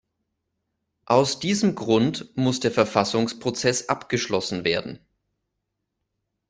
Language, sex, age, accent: German, male, 30-39, Deutschland Deutsch